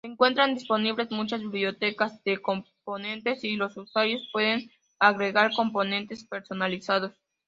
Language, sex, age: Spanish, female, 19-29